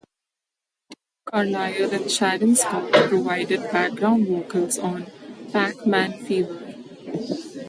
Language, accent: English, India and South Asia (India, Pakistan, Sri Lanka)